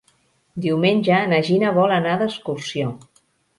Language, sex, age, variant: Catalan, female, 50-59, Central